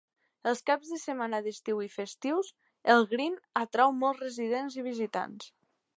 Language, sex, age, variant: Catalan, female, under 19, Nord-Occidental